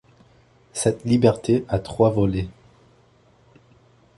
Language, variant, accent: French, Français d'Amérique du Nord, Français du Canada